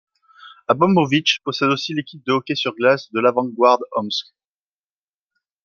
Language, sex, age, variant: French, male, 30-39, Français de métropole